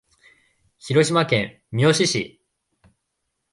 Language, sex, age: Japanese, male, 19-29